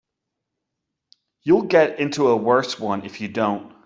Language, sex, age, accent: English, male, 30-39, United States English